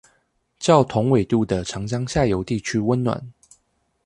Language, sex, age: Chinese, male, 19-29